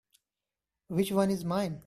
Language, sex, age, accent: English, male, 19-29, India and South Asia (India, Pakistan, Sri Lanka)